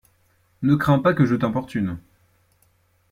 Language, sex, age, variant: French, male, 19-29, Français de métropole